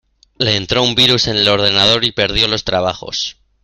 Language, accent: Spanish, España: Norte peninsular (Asturias, Castilla y León, Cantabria, País Vasco, Navarra, Aragón, La Rioja, Guadalajara, Cuenca)